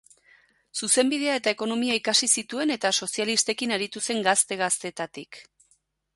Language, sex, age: Basque, female, 40-49